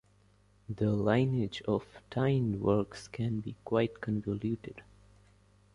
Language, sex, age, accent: English, male, under 19, India and South Asia (India, Pakistan, Sri Lanka)